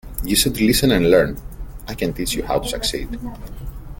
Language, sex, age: English, male, 30-39